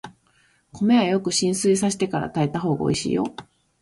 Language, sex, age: Japanese, female, 40-49